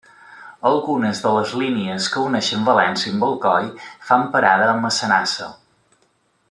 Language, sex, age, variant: Catalan, male, 30-39, Balear